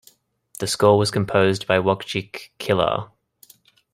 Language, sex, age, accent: English, male, 19-29, Australian English